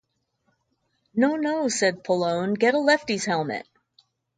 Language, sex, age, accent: English, female, 60-69, United States English